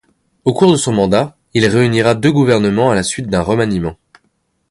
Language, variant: French, Français de métropole